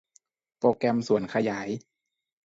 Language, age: Thai, 19-29